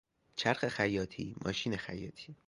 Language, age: Persian, 19-29